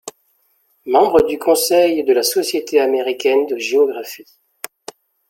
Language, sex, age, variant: French, male, 40-49, Français de métropole